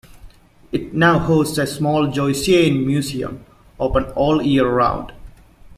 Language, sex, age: English, male, 19-29